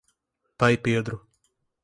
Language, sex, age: Portuguese, male, 19-29